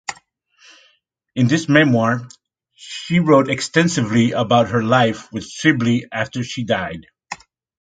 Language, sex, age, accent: English, male, 30-39, United States English